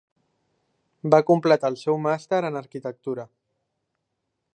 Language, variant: Catalan, Central